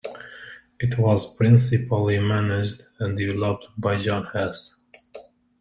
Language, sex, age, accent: English, male, 30-39, United States English